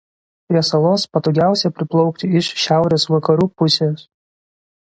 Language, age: Lithuanian, 19-29